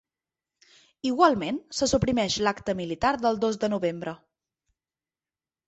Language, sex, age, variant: Catalan, female, 30-39, Central